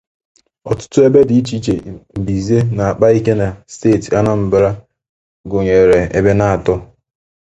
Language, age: Igbo, 19-29